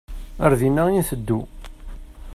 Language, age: Kabyle, 30-39